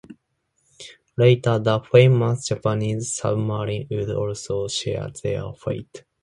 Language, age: English, 19-29